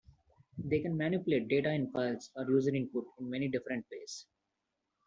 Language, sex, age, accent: English, male, 19-29, India and South Asia (India, Pakistan, Sri Lanka)